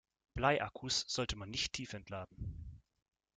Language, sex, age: German, male, 19-29